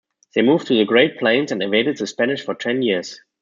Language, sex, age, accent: English, male, 30-39, England English